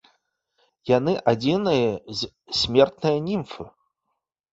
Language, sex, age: Belarusian, male, 30-39